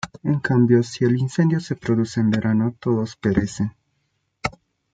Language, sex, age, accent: Spanish, male, 19-29, Andino-Pacífico: Colombia, Perú, Ecuador, oeste de Bolivia y Venezuela andina